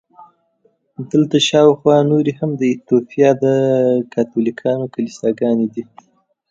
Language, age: Pashto, 19-29